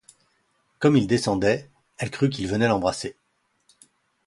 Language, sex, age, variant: French, male, 30-39, Français de métropole